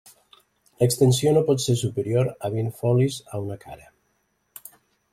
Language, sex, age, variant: Catalan, male, 19-29, Nord-Occidental